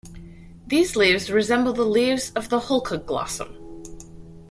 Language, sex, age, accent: English, female, 40-49, United States English